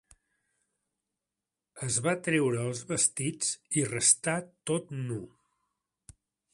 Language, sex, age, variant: Catalan, male, 60-69, Central